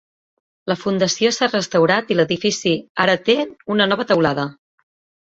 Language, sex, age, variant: Catalan, female, 40-49, Central